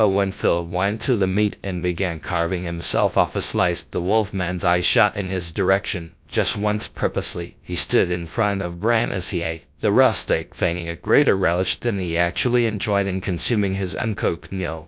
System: TTS, GradTTS